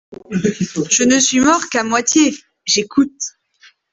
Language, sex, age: French, female, 19-29